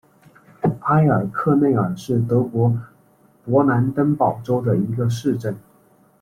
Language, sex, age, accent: Chinese, male, 19-29, 出生地：四川省